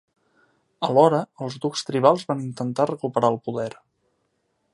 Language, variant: Catalan, Central